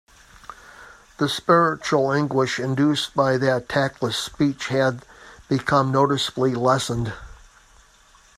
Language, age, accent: English, 40-49, United States English